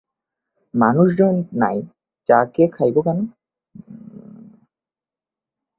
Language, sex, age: Bengali, male, 19-29